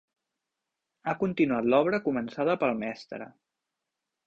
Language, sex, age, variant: Catalan, male, 19-29, Central